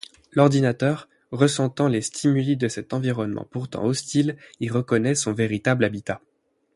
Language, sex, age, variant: French, male, 19-29, Français de métropole